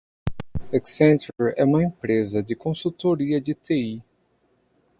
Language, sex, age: Portuguese, male, 30-39